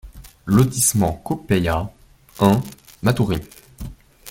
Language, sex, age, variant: French, male, 19-29, Français de métropole